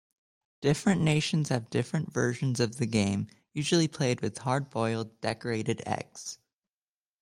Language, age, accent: English, 19-29, United States English